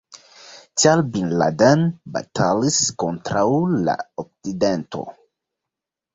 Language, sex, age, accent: Esperanto, male, 19-29, Internacia